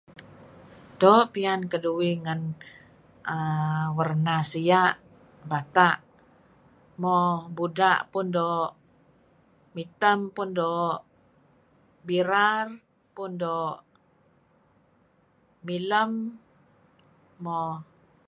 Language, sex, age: Kelabit, female, 60-69